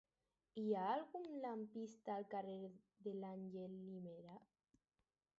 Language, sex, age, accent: Catalan, female, under 19, aprenent (recent, des del castellà)